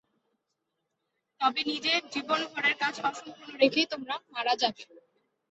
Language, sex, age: Bengali, male, 19-29